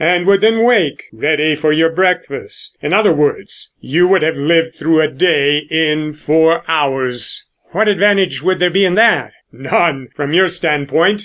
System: none